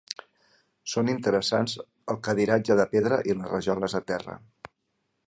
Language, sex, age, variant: Catalan, male, 50-59, Central